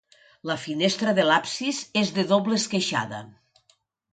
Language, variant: Catalan, Nord-Occidental